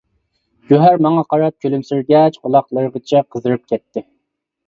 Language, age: Uyghur, 19-29